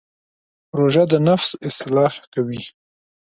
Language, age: Pashto, 19-29